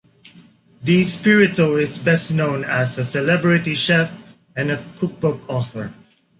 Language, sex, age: English, male, 19-29